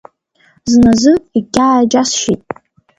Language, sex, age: Abkhazian, female, under 19